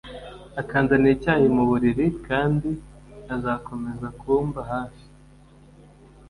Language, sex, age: Kinyarwanda, male, 19-29